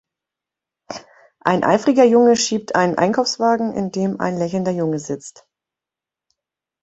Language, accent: German, Deutschland Deutsch